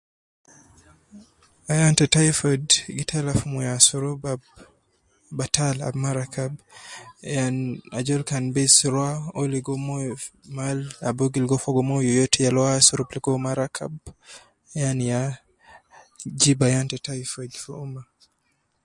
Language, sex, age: Nubi, male, 19-29